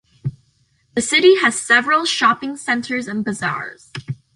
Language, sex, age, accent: English, female, under 19, United States English